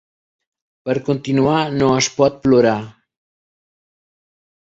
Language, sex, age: Catalan, male, 60-69